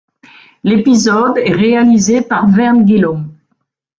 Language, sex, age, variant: French, female, 60-69, Français de métropole